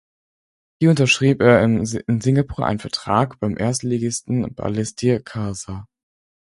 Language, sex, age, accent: German, male, under 19, Deutschland Deutsch